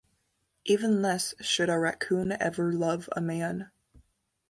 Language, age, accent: English, under 19, United States English